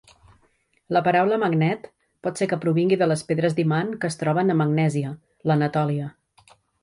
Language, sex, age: Catalan, female, 50-59